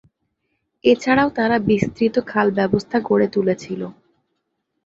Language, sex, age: Bengali, female, 19-29